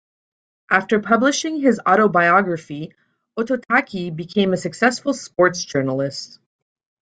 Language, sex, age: English, female, 30-39